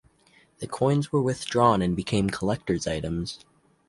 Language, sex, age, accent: English, male, under 19, Canadian English